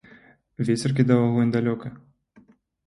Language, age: Belarusian, 19-29